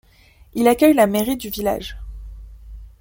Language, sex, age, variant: French, female, 19-29, Français de métropole